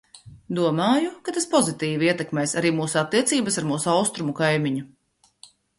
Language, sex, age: Latvian, female, 50-59